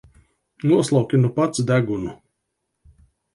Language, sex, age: Latvian, male, 50-59